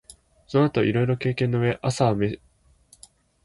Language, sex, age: Japanese, male, 19-29